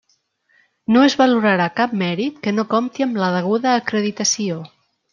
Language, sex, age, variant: Catalan, female, 50-59, Central